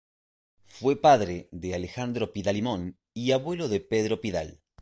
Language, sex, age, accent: Spanish, male, 40-49, Rioplatense: Argentina, Uruguay, este de Bolivia, Paraguay